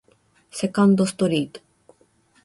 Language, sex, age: Japanese, female, 40-49